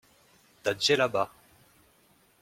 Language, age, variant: French, 30-39, Français de métropole